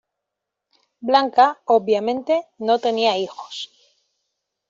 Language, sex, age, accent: Spanish, female, 40-49, España: Norte peninsular (Asturias, Castilla y León, Cantabria, País Vasco, Navarra, Aragón, La Rioja, Guadalajara, Cuenca)